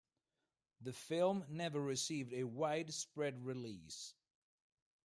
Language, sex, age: English, male, 30-39